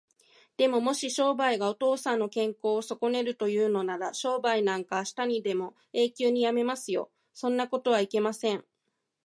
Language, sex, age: Japanese, female, 30-39